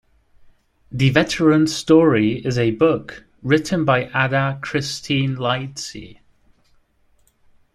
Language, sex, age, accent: English, male, 19-29, England English